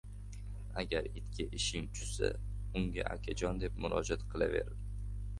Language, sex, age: Uzbek, male, under 19